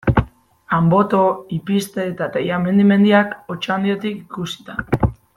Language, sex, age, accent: Basque, female, 19-29, Mendebalekoa (Araba, Bizkaia, Gipuzkoako mendebaleko herri batzuk)